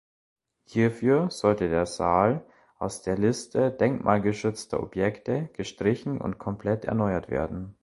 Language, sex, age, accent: German, male, under 19, Deutschland Deutsch